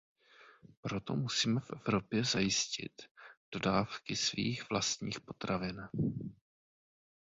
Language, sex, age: Czech, male, 30-39